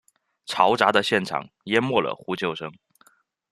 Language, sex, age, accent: Chinese, male, 19-29, 出生地：湖北省